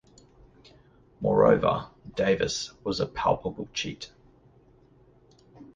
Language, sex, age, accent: English, male, 40-49, Australian English